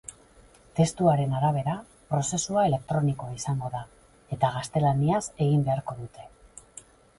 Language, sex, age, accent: Basque, female, 50-59, Mendebalekoa (Araba, Bizkaia, Gipuzkoako mendebaleko herri batzuk)